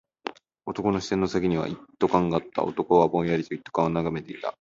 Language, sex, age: Japanese, male, under 19